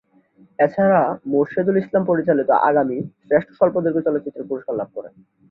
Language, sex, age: Bengali, male, 19-29